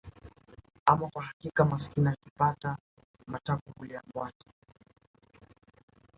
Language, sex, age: Swahili, male, 19-29